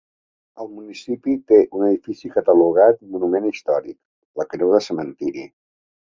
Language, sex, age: Catalan, female, 60-69